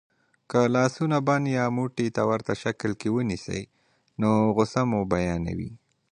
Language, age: Pashto, 19-29